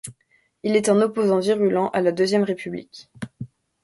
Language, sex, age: French, female, under 19